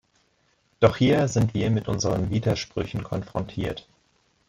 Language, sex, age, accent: German, male, 19-29, Deutschland Deutsch